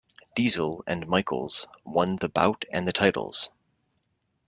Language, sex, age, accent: English, male, 30-39, United States English